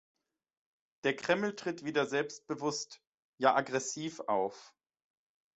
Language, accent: German, Deutschland Deutsch